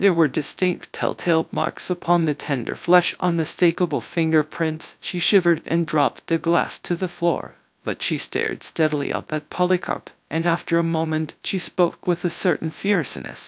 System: TTS, GradTTS